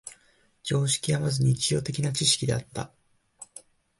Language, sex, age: Japanese, male, 19-29